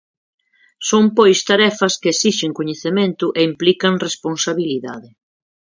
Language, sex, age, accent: Galician, female, 40-49, Oriental (común en zona oriental)